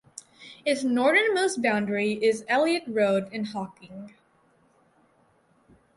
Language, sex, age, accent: English, female, under 19, United States English